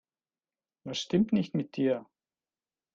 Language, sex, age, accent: German, male, 40-49, Schweizerdeutsch